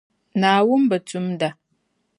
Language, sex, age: Dagbani, female, 19-29